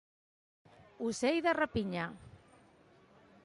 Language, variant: Catalan, Central